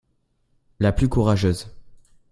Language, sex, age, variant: French, male, under 19, Français de métropole